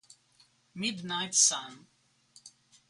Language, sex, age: Italian, male, 40-49